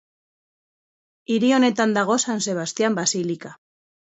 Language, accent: Basque, Erdialdekoa edo Nafarra (Gipuzkoa, Nafarroa)